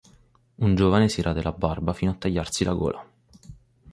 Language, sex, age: Italian, male, 19-29